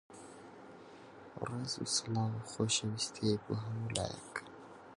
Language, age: Central Kurdish, 19-29